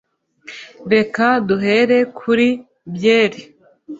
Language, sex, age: Kinyarwanda, female, 19-29